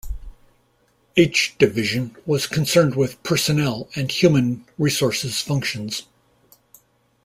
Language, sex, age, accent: English, male, 60-69, United States English